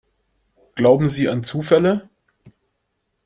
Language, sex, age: German, male, 19-29